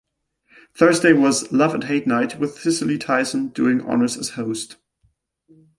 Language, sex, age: English, male, 19-29